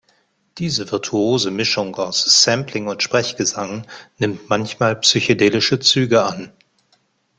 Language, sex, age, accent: German, male, 50-59, Deutschland Deutsch